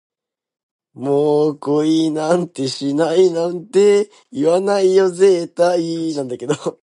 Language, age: Japanese, under 19